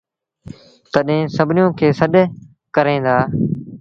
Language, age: Sindhi Bhil, 19-29